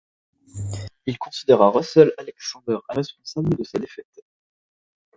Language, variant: French, Français de métropole